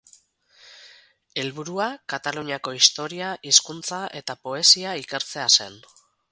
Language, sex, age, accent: Basque, female, 40-49, Mendebalekoa (Araba, Bizkaia, Gipuzkoako mendebaleko herri batzuk)